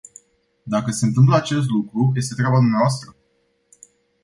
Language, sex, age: Romanian, male, 19-29